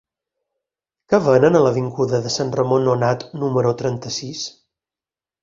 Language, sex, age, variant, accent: Catalan, male, 30-39, Balear, mallorquí